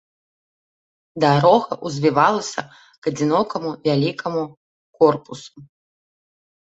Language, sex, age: Belarusian, female, 30-39